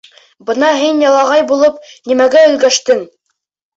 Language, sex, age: Bashkir, male, under 19